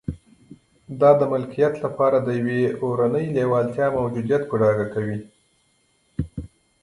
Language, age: Pashto, 30-39